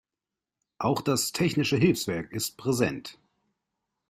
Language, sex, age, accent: German, male, 30-39, Deutschland Deutsch